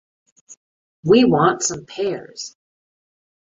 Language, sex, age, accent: English, female, 50-59, United States English